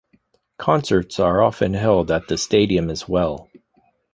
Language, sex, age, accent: English, male, 30-39, United States English